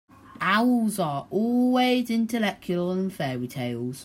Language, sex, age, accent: English, male, under 19, England English